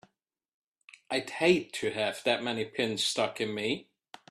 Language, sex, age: English, male, 30-39